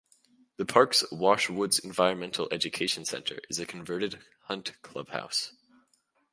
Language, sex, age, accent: English, male, under 19, United States English